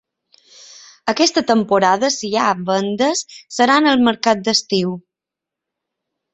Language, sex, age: Catalan, female, 30-39